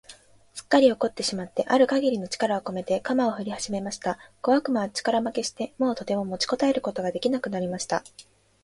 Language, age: Japanese, 19-29